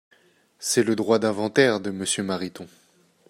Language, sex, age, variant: French, male, 19-29, Français de métropole